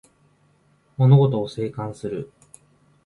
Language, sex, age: Japanese, male, 19-29